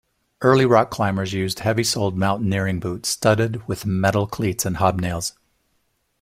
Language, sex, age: English, male, 60-69